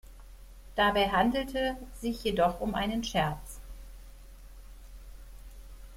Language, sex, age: German, female, 50-59